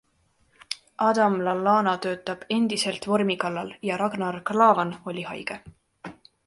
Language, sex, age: Estonian, female, 19-29